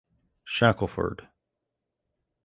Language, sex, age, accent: English, male, 40-49, United States English